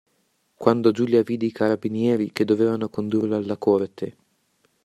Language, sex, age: Italian, male, under 19